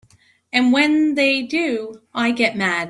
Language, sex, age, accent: English, female, 40-49, United States English